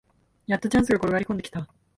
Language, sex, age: Japanese, female, 19-29